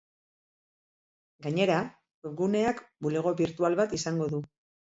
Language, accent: Basque, Mendebalekoa (Araba, Bizkaia, Gipuzkoako mendebaleko herri batzuk)